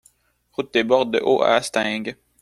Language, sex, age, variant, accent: French, male, 19-29, Français d'Amérique du Nord, Français du Canada